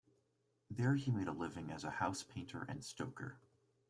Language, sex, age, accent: English, male, 19-29, United States English